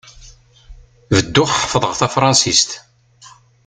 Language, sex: Kabyle, male